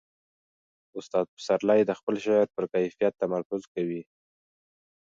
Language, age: Pashto, 19-29